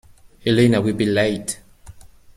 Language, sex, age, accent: English, male, 30-39, United States English